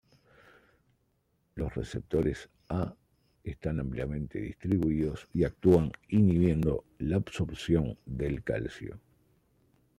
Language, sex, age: Spanish, male, 30-39